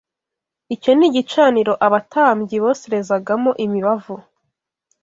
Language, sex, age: Kinyarwanda, female, 19-29